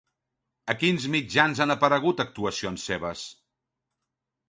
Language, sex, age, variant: Catalan, male, 50-59, Central